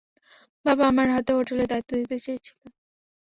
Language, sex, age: Bengali, female, 19-29